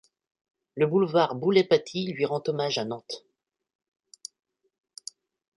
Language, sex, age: French, male, 19-29